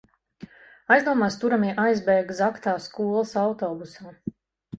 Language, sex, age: Latvian, female, 40-49